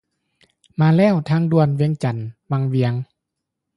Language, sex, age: Lao, male, 30-39